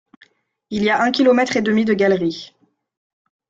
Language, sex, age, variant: French, female, 19-29, Français de métropole